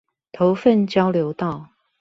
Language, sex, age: Chinese, female, 50-59